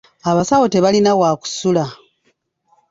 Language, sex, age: Ganda, female, 50-59